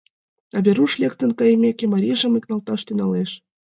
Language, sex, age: Mari, female, 19-29